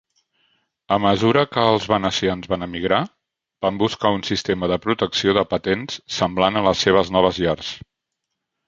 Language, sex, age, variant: Catalan, male, 60-69, Central